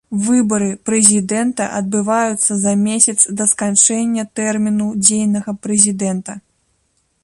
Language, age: Belarusian, 19-29